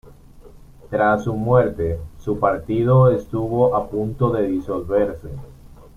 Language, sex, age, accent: Spanish, male, 19-29, Caribe: Cuba, Venezuela, Puerto Rico, República Dominicana, Panamá, Colombia caribeña, México caribeño, Costa del golfo de México